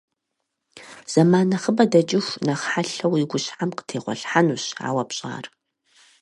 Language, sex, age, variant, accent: Kabardian, female, 30-39, Адыгэбзэ (Къэбэрдей, Кирил, псоми зэдай), Джылэхъстэней (Gilahsteney)